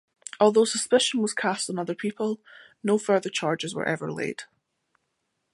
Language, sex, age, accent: English, female, 19-29, Scottish English